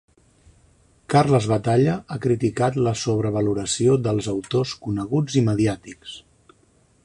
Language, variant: Catalan, Central